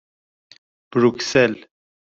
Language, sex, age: Persian, male, 30-39